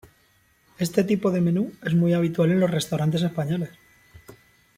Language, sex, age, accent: Spanish, male, 30-39, España: Centro-Sur peninsular (Madrid, Toledo, Castilla-La Mancha)